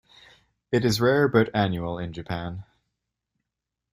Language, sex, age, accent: English, male, 19-29, United States English